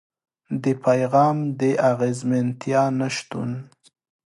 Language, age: Pashto, 19-29